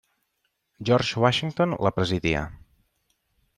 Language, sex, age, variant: Catalan, male, 30-39, Central